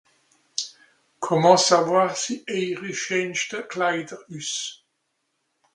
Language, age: Swiss German, 60-69